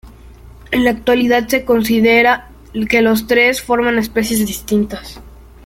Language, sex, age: Spanish, male, under 19